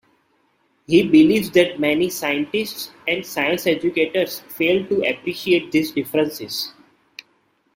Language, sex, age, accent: English, male, 19-29, India and South Asia (India, Pakistan, Sri Lanka)